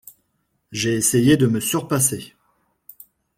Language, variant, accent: French, Français d'Afrique subsaharienne et des îles africaines, Français de Madagascar